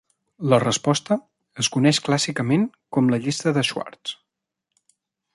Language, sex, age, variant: Catalan, male, 19-29, Central